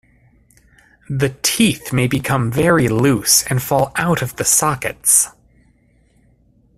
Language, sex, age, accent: English, male, 30-39, United States English